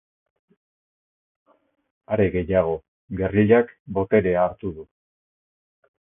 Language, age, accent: Basque, 60-69, Erdialdekoa edo Nafarra (Gipuzkoa, Nafarroa)